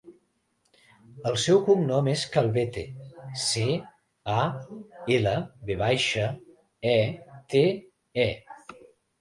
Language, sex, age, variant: Catalan, male, 40-49, Central